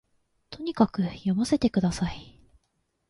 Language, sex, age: Japanese, female, 19-29